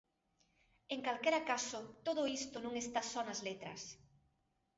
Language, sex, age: Galician, female, 30-39